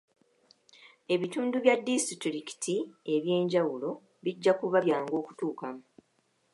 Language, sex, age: Ganda, female, 30-39